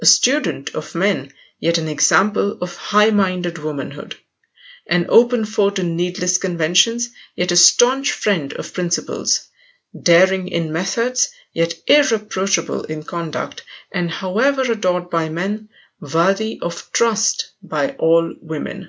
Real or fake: real